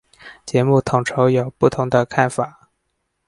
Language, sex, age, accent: Chinese, male, 19-29, 出生地：四川省